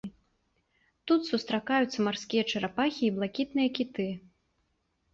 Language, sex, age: Belarusian, female, 19-29